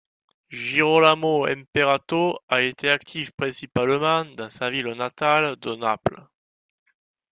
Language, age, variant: French, 19-29, Français de métropole